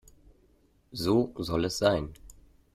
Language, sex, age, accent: German, male, 30-39, Deutschland Deutsch